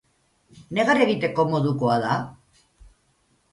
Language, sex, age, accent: Basque, female, 50-59, Erdialdekoa edo Nafarra (Gipuzkoa, Nafarroa)